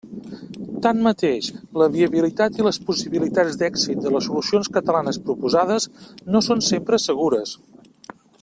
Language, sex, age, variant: Catalan, male, 50-59, Central